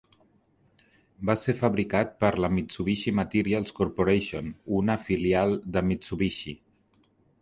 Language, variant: Catalan, Central